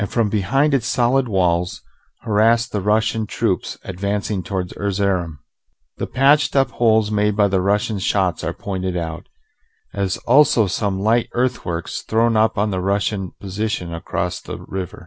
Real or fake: real